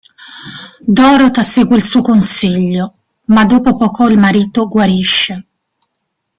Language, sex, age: Italian, female, 30-39